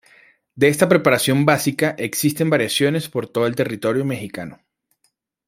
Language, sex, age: Spanish, male, 19-29